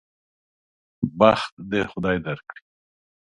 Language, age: Pashto, 60-69